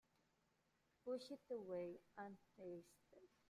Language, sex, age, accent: English, female, 30-39, Filipino